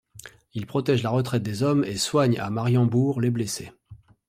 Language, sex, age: French, male, 40-49